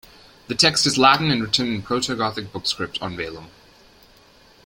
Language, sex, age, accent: English, male, 19-29, United States English